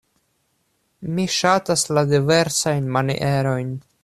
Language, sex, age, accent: Esperanto, male, 19-29, Internacia